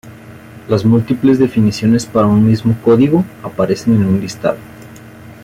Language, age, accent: Spanish, 50-59, México